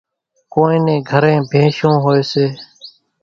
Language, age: Kachi Koli, 19-29